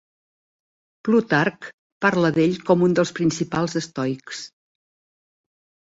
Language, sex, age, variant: Catalan, female, 60-69, Central